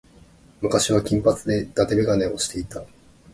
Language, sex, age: Japanese, male, 30-39